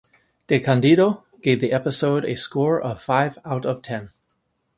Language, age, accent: English, 40-49, United States English